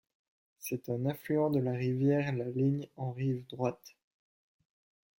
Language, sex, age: French, male, 19-29